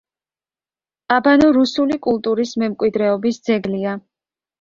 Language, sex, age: Georgian, female, 19-29